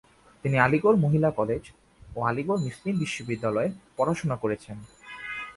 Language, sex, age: Bengali, male, 19-29